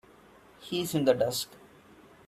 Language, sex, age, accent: English, male, 19-29, India and South Asia (India, Pakistan, Sri Lanka)